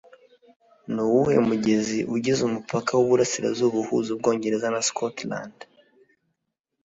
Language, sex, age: Kinyarwanda, male, 19-29